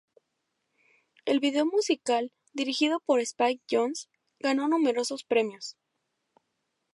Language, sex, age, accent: Spanish, female, 19-29, México